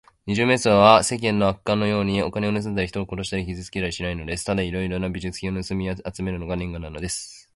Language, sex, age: Japanese, male, 19-29